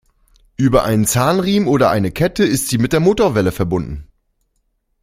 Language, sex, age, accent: German, male, 30-39, Deutschland Deutsch